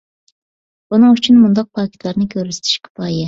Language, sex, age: Uyghur, female, 30-39